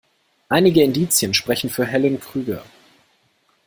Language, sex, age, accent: German, male, 19-29, Deutschland Deutsch